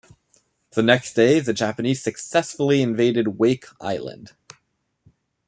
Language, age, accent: English, 19-29, United States English